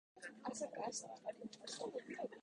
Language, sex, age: Japanese, female, 19-29